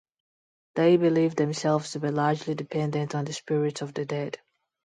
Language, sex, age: English, female, 19-29